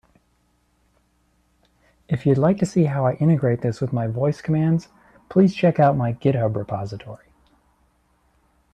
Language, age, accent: English, 19-29, United States English